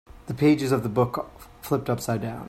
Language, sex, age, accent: English, male, 19-29, United States English